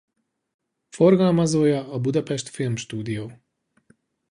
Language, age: Hungarian, 40-49